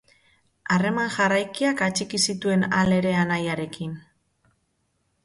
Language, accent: Basque, Mendebalekoa (Araba, Bizkaia, Gipuzkoako mendebaleko herri batzuk)